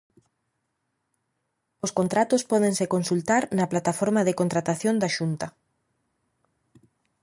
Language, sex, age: Galician, female, 30-39